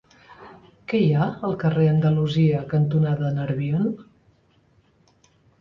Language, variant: Catalan, Central